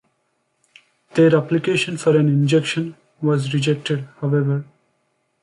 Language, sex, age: English, male, 19-29